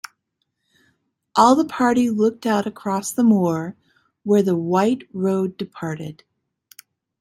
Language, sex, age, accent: English, female, 50-59, United States English